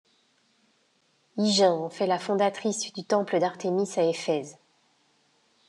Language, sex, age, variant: French, female, 50-59, Français de métropole